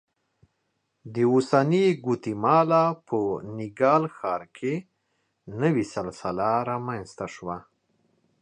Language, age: Pashto, 30-39